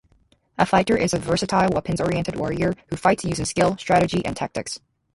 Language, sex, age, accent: English, female, 19-29, United States English